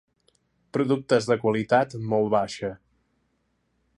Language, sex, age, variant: Catalan, male, 19-29, Central